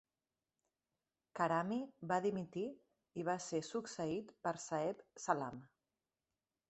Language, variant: Catalan, Central